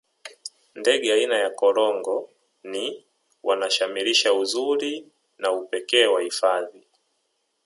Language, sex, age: Swahili, male, 30-39